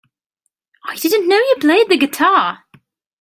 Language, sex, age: English, female, 19-29